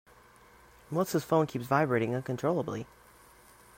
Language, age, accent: English, 19-29, United States English